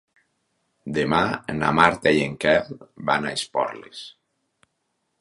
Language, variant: Catalan, Nord-Occidental